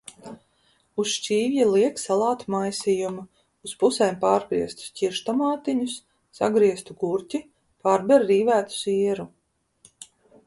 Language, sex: Latvian, female